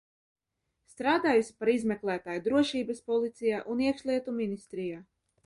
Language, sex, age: Latvian, female, 19-29